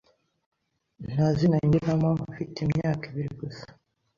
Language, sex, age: Kinyarwanda, male, under 19